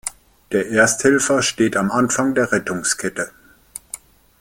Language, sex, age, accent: German, male, 50-59, Deutschland Deutsch